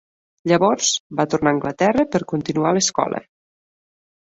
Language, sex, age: Catalan, female, 30-39